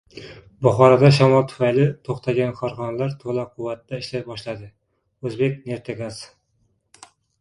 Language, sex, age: Uzbek, male, 30-39